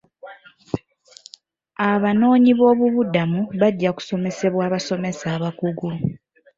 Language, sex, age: Ganda, female, 19-29